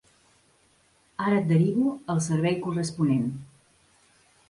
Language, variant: Catalan, Central